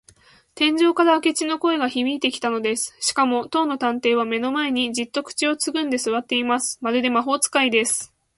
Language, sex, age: Japanese, female, 19-29